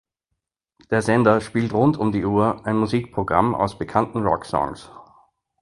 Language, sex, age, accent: German, male, 40-49, Österreichisches Deutsch